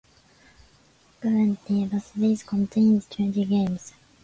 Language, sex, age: English, female, 19-29